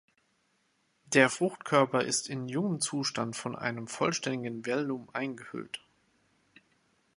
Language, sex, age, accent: German, male, 30-39, Deutschland Deutsch